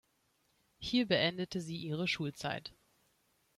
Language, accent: German, Deutschland Deutsch